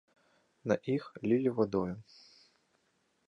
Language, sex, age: Belarusian, male, 19-29